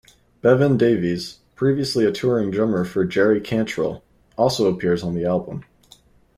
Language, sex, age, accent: English, male, 19-29, United States English